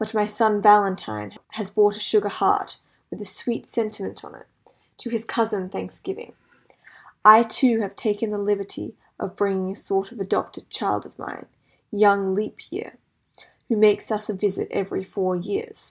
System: none